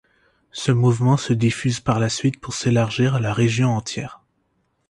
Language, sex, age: French, male, 19-29